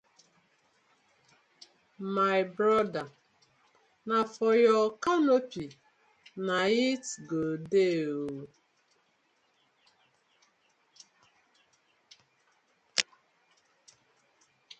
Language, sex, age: Nigerian Pidgin, female, 30-39